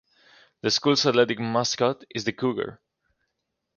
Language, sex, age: English, male, 19-29